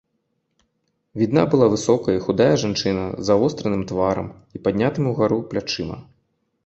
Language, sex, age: Belarusian, male, 30-39